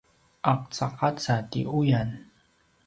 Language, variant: Paiwan, pinayuanan a kinaikacedasan (東排灣語)